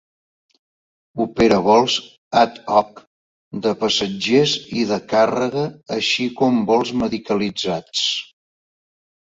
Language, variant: Catalan, Central